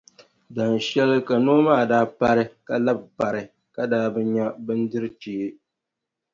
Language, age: Dagbani, 30-39